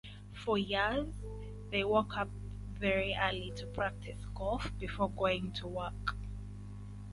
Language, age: English, 19-29